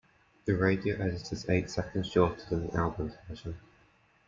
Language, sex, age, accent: English, male, under 19, England English